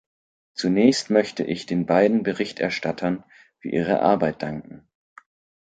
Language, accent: German, Deutschland Deutsch; Hochdeutsch